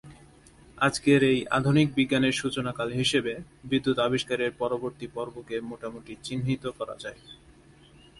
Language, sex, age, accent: Bengali, male, 19-29, Standard Bengali